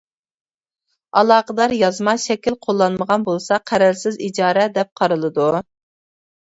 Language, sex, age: Uyghur, female, 30-39